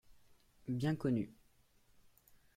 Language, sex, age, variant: French, male, under 19, Français de métropole